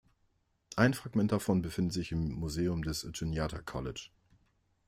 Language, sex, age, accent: German, male, 40-49, Deutschland Deutsch